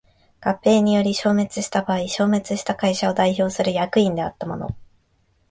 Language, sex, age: Japanese, female, 19-29